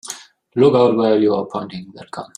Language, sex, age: English, male, 30-39